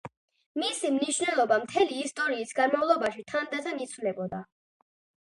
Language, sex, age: Georgian, female, under 19